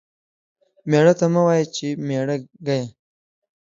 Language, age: Pashto, 19-29